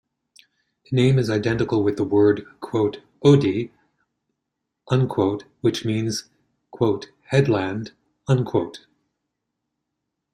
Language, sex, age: English, male, 60-69